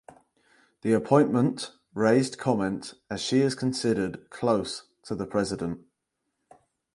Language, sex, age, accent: English, male, 19-29, England English